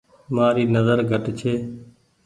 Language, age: Goaria, 19-29